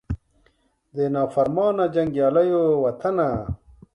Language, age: Pashto, 40-49